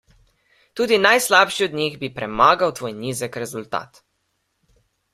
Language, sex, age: Slovenian, male, under 19